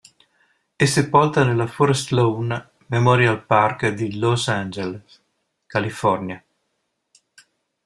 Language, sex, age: Italian, male, 60-69